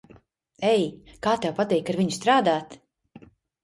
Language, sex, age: Latvian, female, 30-39